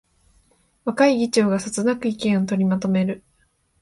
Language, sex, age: Japanese, female, 19-29